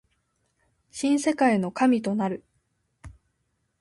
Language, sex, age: Japanese, female, 19-29